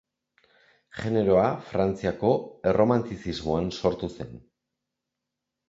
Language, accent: Basque, Erdialdekoa edo Nafarra (Gipuzkoa, Nafarroa)